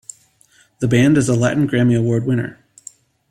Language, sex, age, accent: English, male, 30-39, United States English